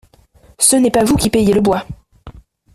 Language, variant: French, Français de métropole